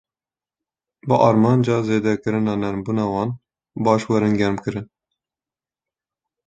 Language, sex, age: Kurdish, male, 19-29